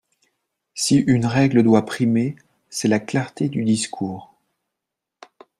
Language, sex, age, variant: French, male, 40-49, Français de métropole